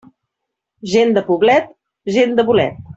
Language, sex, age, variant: Catalan, female, 40-49, Central